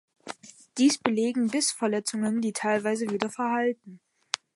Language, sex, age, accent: German, male, under 19, Deutschland Deutsch